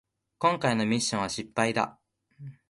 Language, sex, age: Japanese, male, 19-29